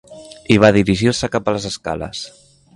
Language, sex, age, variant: Catalan, male, 19-29, Central